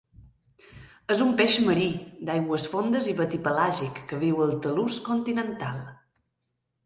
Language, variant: Catalan, Balear